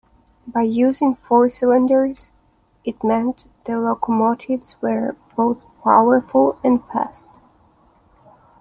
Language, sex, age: English, female, 19-29